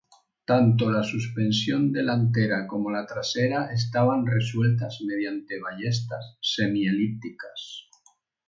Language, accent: Spanish, España: Centro-Sur peninsular (Madrid, Toledo, Castilla-La Mancha)